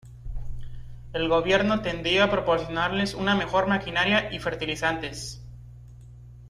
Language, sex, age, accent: Spanish, male, 19-29, México